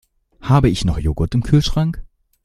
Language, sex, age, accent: German, male, under 19, Deutschland Deutsch